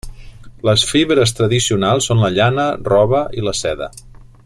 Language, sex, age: Catalan, male, 50-59